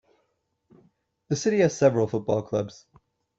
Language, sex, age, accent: English, male, 19-29, United States English